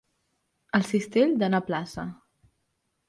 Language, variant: Catalan, Central